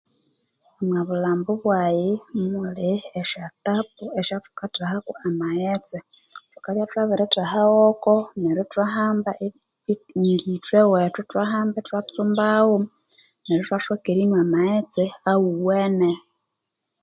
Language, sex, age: Konzo, female, 30-39